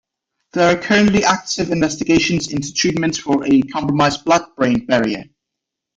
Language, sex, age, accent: English, male, 19-29, England English